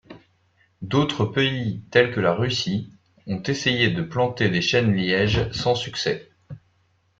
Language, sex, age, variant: French, male, 19-29, Français de métropole